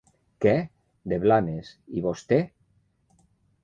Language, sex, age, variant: Catalan, male, 50-59, Nord-Occidental